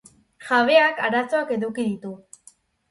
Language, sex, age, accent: Basque, female, 40-49, Erdialdekoa edo Nafarra (Gipuzkoa, Nafarroa)